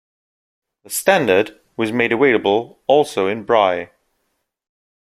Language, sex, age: English, male, 19-29